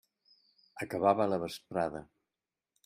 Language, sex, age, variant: Catalan, male, 60-69, Central